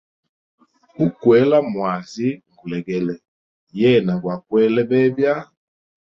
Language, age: Hemba, 40-49